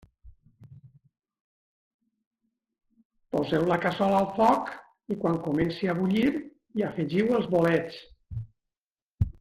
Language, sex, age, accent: Catalan, male, 50-59, valencià